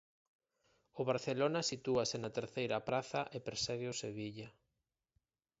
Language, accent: Galician, Atlántico (seseo e gheada)